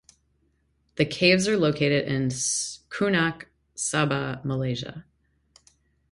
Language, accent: English, United States English